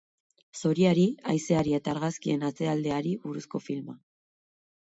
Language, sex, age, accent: Basque, female, 19-29, Mendebalekoa (Araba, Bizkaia, Gipuzkoako mendebaleko herri batzuk)